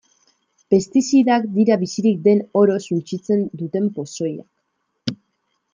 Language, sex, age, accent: Basque, female, 19-29, Mendebalekoa (Araba, Bizkaia, Gipuzkoako mendebaleko herri batzuk)